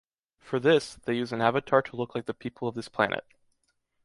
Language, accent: English, United States English